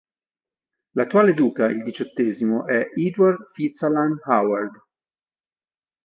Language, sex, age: Italian, male, 50-59